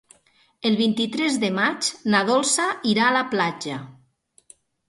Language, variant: Catalan, Nord-Occidental